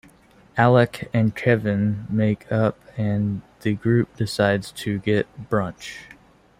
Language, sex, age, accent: English, male, 19-29, United States English